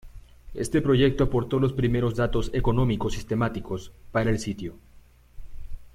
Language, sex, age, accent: Spanish, male, 19-29, México